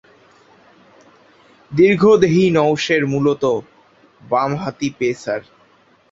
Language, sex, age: Bengali, male, under 19